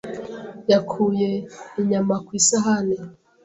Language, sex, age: Kinyarwanda, female, 19-29